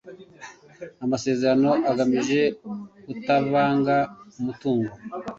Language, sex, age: Kinyarwanda, male, 40-49